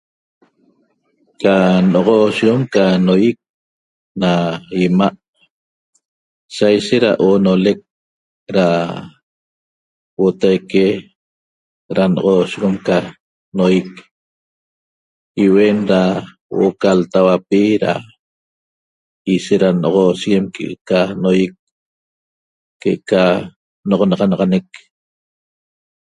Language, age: Toba, 60-69